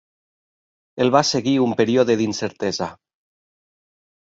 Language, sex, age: Catalan, male, 40-49